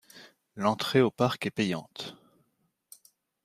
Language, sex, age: French, male, 30-39